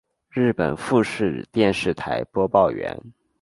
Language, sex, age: Chinese, male, under 19